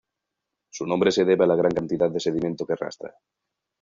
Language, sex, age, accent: Spanish, male, 30-39, España: Norte peninsular (Asturias, Castilla y León, Cantabria, País Vasco, Navarra, Aragón, La Rioja, Guadalajara, Cuenca)